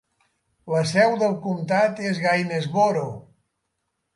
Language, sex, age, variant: Catalan, male, 70-79, Central